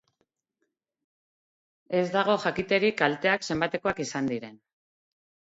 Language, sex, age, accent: Basque, female, 40-49, Mendebalekoa (Araba, Bizkaia, Gipuzkoako mendebaleko herri batzuk)